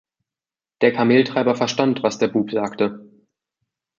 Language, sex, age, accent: German, male, 19-29, Deutschland Deutsch